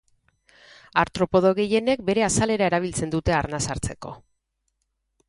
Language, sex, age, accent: Basque, female, 40-49, Mendebalekoa (Araba, Bizkaia, Gipuzkoako mendebaleko herri batzuk)